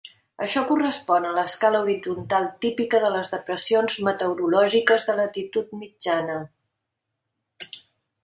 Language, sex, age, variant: Catalan, female, 60-69, Central